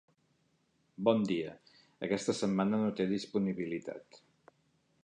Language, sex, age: Catalan, male, 50-59